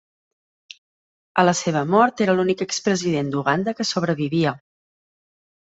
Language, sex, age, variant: Catalan, female, 30-39, Central